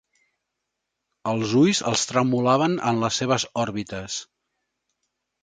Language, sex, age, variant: Catalan, male, 50-59, Central